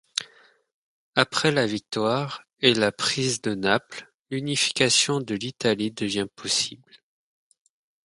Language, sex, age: French, male, 30-39